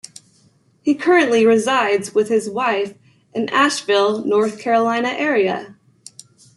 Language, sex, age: English, female, 30-39